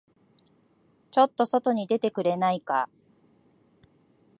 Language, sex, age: Japanese, female, 40-49